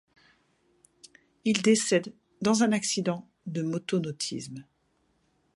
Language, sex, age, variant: French, female, 50-59, Français de métropole